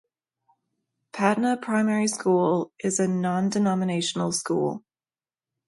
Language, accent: English, United States English